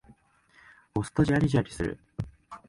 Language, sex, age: Japanese, male, 19-29